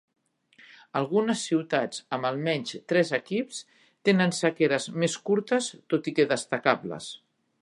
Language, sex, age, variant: Catalan, female, 50-59, Central